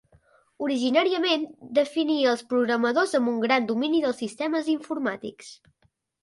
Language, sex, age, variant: Catalan, male, under 19, Central